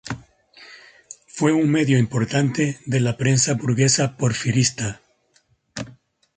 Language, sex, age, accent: Spanish, male, 30-39, España: Centro-Sur peninsular (Madrid, Toledo, Castilla-La Mancha)